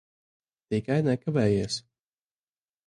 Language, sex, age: Latvian, male, 19-29